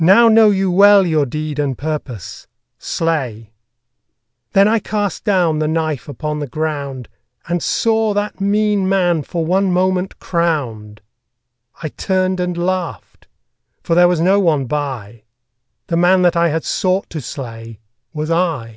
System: none